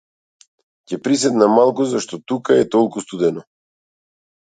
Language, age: Macedonian, 40-49